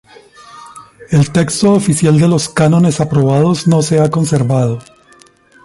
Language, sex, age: Spanish, male, 50-59